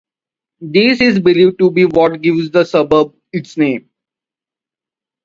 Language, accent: English, India and South Asia (India, Pakistan, Sri Lanka)